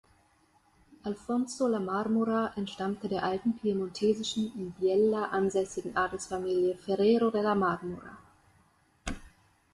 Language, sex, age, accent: German, female, 19-29, Deutschland Deutsch